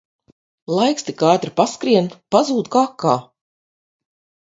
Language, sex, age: Latvian, female, 50-59